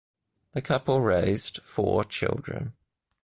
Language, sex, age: English, male, 30-39